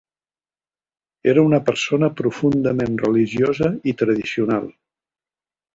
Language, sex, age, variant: Catalan, male, 60-69, Central